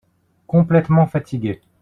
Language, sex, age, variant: French, male, 19-29, Français de métropole